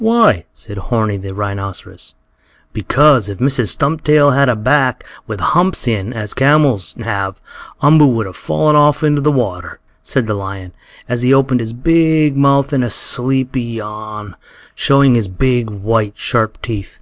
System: none